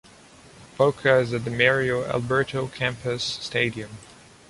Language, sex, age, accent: English, male, 19-29, Canadian English